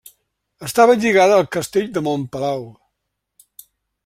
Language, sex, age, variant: Catalan, male, 70-79, Central